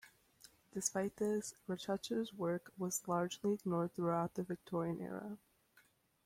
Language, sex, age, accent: English, male, under 19, United States English